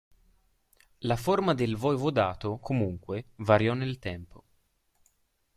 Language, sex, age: Italian, male, under 19